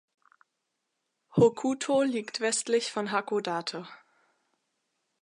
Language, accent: German, Deutschland Deutsch